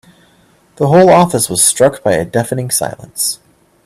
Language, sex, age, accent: English, male, 19-29, United States English